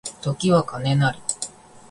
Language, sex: Japanese, female